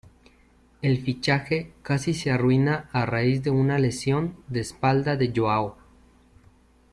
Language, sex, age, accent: Spanish, female, 50-59, México